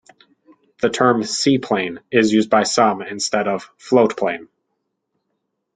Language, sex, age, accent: English, male, 30-39, United States English